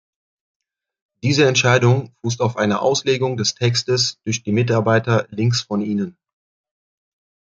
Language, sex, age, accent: German, male, 40-49, Deutschland Deutsch